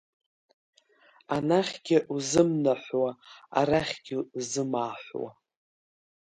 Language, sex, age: Abkhazian, female, 50-59